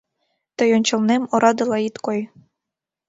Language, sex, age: Mari, female, 19-29